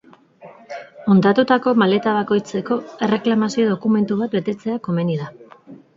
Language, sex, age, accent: Basque, female, 40-49, Mendebalekoa (Araba, Bizkaia, Gipuzkoako mendebaleko herri batzuk)